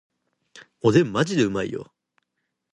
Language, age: Japanese, under 19